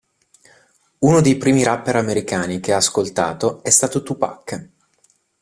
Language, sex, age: Italian, male, 30-39